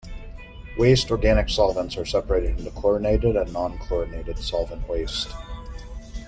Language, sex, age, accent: English, male, 40-49, United States English